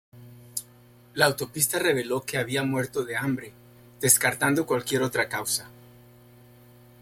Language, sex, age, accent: Spanish, male, 50-59, México